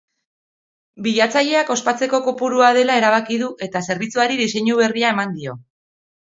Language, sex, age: Basque, female, 30-39